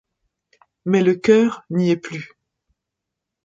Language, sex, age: French, female, 50-59